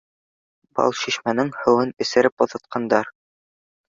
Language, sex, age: Bashkir, male, under 19